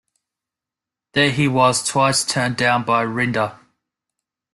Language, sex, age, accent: English, male, 19-29, Australian English